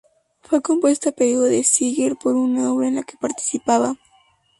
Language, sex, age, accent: Spanish, female, under 19, México